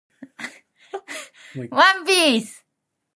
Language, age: Japanese, 19-29